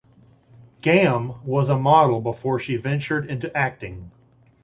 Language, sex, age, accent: English, male, 30-39, United States English